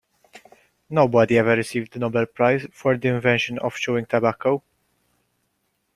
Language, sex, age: English, male, 19-29